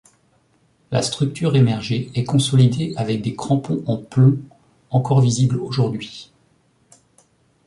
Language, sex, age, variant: French, male, 40-49, Français de métropole